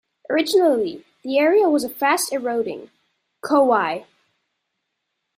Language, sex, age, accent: English, male, under 19, Australian English